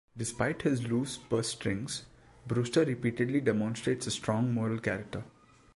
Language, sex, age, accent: English, male, 19-29, India and South Asia (India, Pakistan, Sri Lanka)